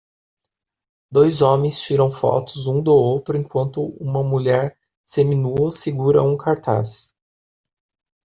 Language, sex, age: Portuguese, female, 30-39